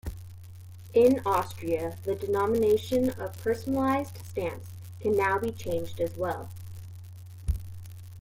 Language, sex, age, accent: English, female, 30-39, United States English